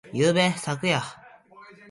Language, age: Japanese, 19-29